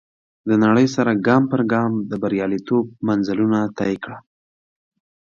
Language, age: Pashto, 19-29